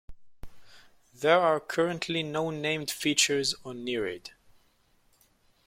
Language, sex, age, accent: English, male, under 19, United States English